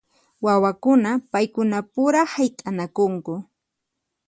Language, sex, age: Puno Quechua, female, 19-29